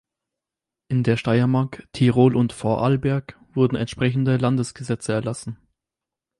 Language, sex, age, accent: German, male, 19-29, Deutschland Deutsch